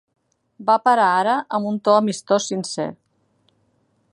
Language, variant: Catalan, Central